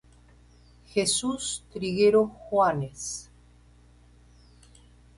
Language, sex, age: Spanish, female, 60-69